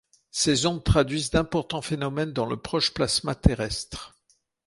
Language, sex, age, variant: French, male, 60-69, Français de métropole